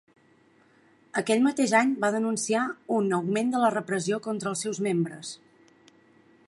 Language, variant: Catalan, Central